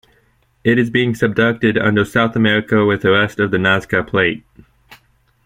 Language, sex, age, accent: English, male, under 19, United States English